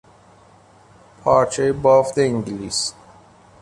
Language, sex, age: Persian, male, 19-29